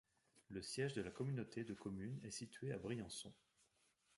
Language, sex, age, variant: French, male, 40-49, Français de métropole